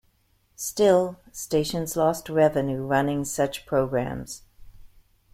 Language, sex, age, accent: English, female, 60-69, United States English